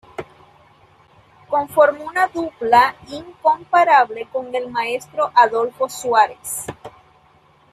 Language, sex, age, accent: Spanish, female, 19-29, Caribe: Cuba, Venezuela, Puerto Rico, República Dominicana, Panamá, Colombia caribeña, México caribeño, Costa del golfo de México